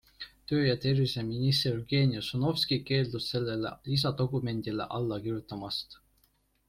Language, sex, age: Estonian, male, 19-29